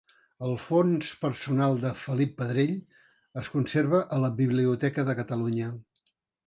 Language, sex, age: Catalan, male, 70-79